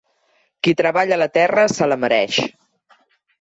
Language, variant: Catalan, Central